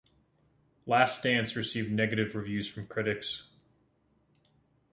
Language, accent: English, United States English